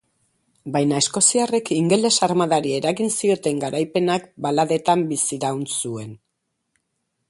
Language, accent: Basque, Mendebalekoa (Araba, Bizkaia, Gipuzkoako mendebaleko herri batzuk)